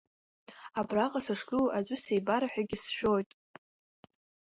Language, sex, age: Abkhazian, female, under 19